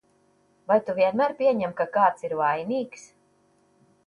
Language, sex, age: Latvian, female, 60-69